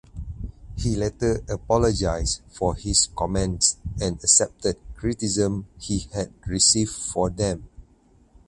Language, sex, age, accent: English, male, 30-39, Malaysian English